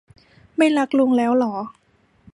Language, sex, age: Thai, female, 19-29